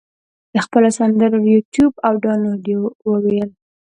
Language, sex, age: Pashto, female, under 19